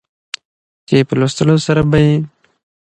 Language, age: Pashto, 19-29